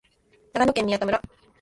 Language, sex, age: Japanese, female, under 19